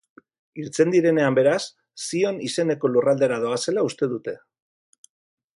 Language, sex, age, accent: Basque, male, 40-49, Mendebalekoa (Araba, Bizkaia, Gipuzkoako mendebaleko herri batzuk)